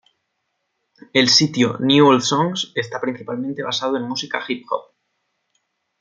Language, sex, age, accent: Spanish, male, 19-29, España: Norte peninsular (Asturias, Castilla y León, Cantabria, País Vasco, Navarra, Aragón, La Rioja, Guadalajara, Cuenca)